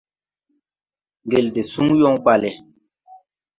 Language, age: Tupuri, 19-29